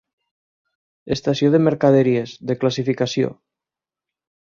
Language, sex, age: Catalan, male, 19-29